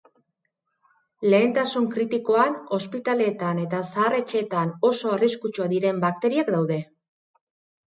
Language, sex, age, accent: Basque, female, 40-49, Erdialdekoa edo Nafarra (Gipuzkoa, Nafarroa)